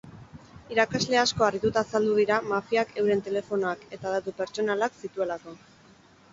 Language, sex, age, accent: Basque, female, 19-29, Mendebalekoa (Araba, Bizkaia, Gipuzkoako mendebaleko herri batzuk)